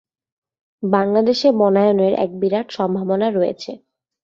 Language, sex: Bengali, female